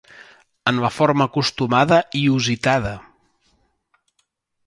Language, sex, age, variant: Catalan, male, 50-59, Central